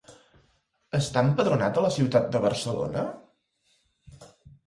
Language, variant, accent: Catalan, Central, Empordanès